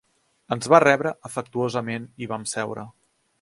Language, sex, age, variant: Catalan, male, 30-39, Central